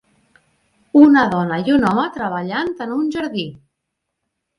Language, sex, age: Catalan, female, 40-49